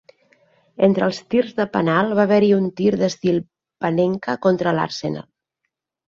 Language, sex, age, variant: Catalan, female, 50-59, Nord-Occidental